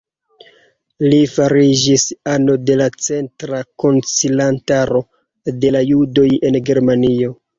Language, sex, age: Esperanto, male, 30-39